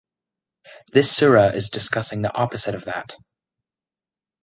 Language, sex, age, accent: English, male, under 19, United States English